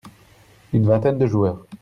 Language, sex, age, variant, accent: French, male, 30-39, Français d'Europe, Français de Belgique